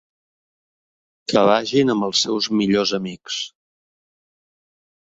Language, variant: Catalan, Central